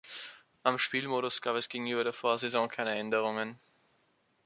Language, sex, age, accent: German, male, 19-29, Österreichisches Deutsch